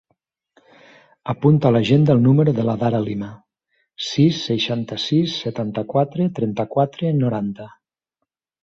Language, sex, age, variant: Catalan, male, 50-59, Nord-Occidental